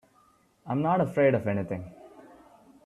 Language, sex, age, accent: English, male, 19-29, India and South Asia (India, Pakistan, Sri Lanka)